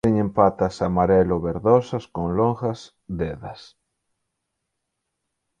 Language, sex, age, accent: Galician, male, 30-39, Atlántico (seseo e gheada)